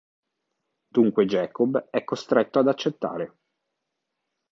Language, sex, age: Italian, male, 40-49